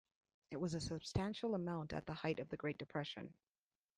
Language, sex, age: English, female, 40-49